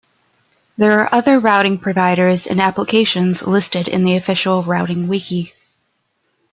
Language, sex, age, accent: English, female, 19-29, United States English